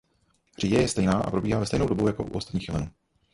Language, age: Czech, 30-39